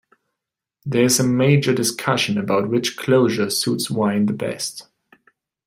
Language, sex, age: English, male, 19-29